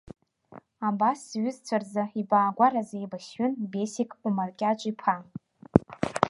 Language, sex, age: Abkhazian, female, 19-29